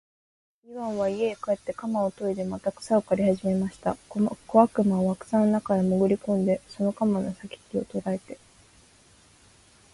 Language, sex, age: Japanese, female, 19-29